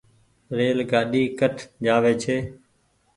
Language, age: Goaria, 19-29